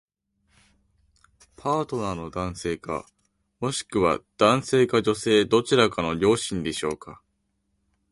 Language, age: English, 19-29